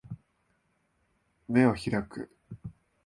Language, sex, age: Japanese, male, 19-29